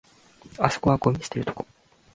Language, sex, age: Japanese, male, 19-29